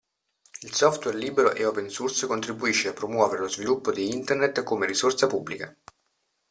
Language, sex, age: Italian, male, 40-49